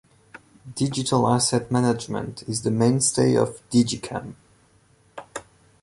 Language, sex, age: English, male, 19-29